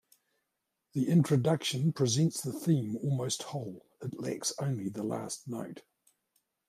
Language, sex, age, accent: English, male, 50-59, New Zealand English